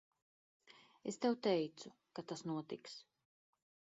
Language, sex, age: Latvian, female, 50-59